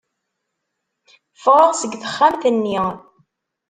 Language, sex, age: Kabyle, female, 19-29